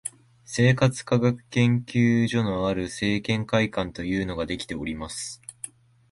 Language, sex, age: Japanese, male, 19-29